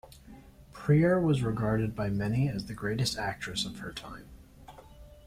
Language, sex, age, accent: English, male, 19-29, United States English